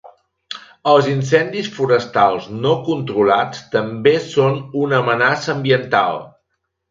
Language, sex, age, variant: Catalan, male, 50-59, Central